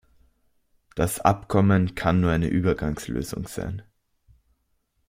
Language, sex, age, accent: German, male, under 19, Österreichisches Deutsch